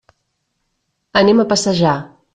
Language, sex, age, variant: Catalan, female, 30-39, Central